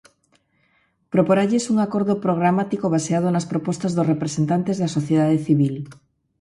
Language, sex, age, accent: Galician, female, 40-49, Normativo (estándar)